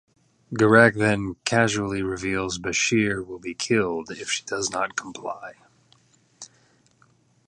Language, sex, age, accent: English, male, 30-39, United States English